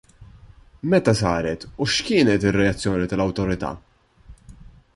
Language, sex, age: Maltese, male, 19-29